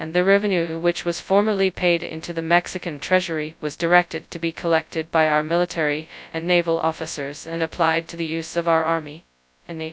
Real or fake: fake